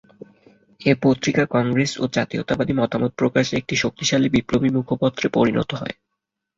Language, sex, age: Bengali, male, 19-29